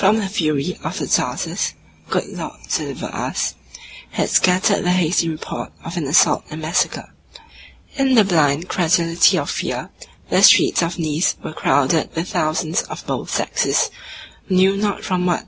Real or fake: real